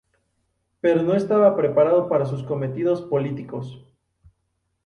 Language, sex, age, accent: Spanish, male, 19-29, México